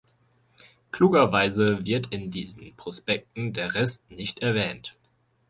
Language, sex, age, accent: German, male, 19-29, Deutschland Deutsch